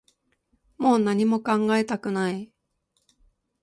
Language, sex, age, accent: Japanese, female, 50-59, 標準語